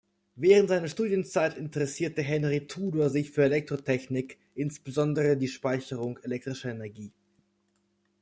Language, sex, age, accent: German, male, 19-29, Deutschland Deutsch